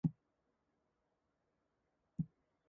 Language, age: English, under 19